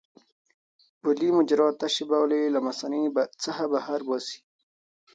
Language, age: Pashto, 19-29